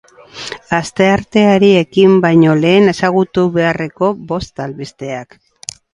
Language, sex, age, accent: Basque, female, 60-69, Erdialdekoa edo Nafarra (Gipuzkoa, Nafarroa)